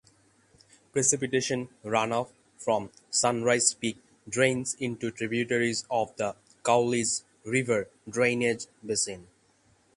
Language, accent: English, India and South Asia (India, Pakistan, Sri Lanka)